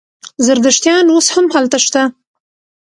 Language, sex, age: Pashto, female, 30-39